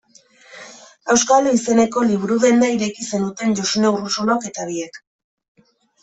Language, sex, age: Basque, female, 30-39